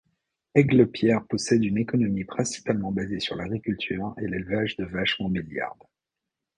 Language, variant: French, Français de métropole